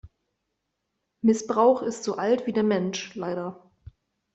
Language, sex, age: German, female, 19-29